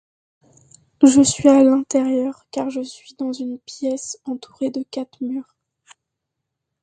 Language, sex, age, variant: French, female, under 19, Français de métropole